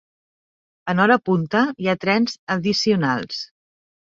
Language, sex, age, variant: Catalan, female, 40-49, Central